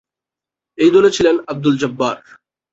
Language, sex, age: Bengali, male, 19-29